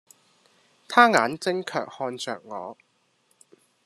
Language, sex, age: Cantonese, male, 30-39